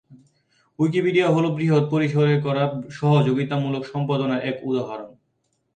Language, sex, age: Bengali, male, 19-29